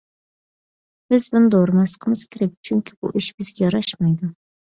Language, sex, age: Uyghur, female, 30-39